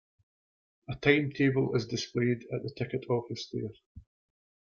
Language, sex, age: English, male, 40-49